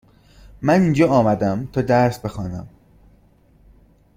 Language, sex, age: Persian, male, 19-29